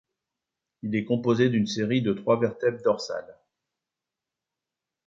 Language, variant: French, Français de métropole